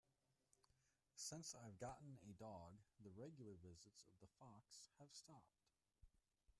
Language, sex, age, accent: English, male, 30-39, United States English